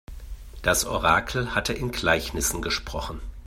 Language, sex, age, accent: German, male, 40-49, Deutschland Deutsch